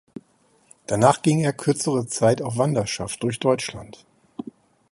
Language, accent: German, Deutschland Deutsch